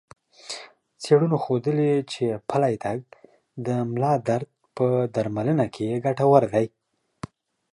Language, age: Pashto, 19-29